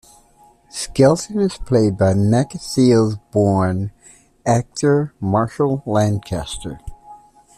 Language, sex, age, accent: English, male, 50-59, United States English